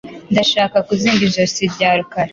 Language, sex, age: Kinyarwanda, female, 19-29